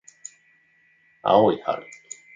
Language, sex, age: Japanese, male, 30-39